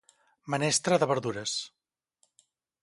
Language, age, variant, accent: Catalan, 50-59, Central, central